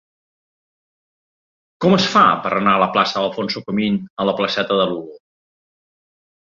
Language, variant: Catalan, Central